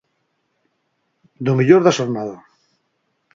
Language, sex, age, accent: Galician, male, 50-59, Atlántico (seseo e gheada)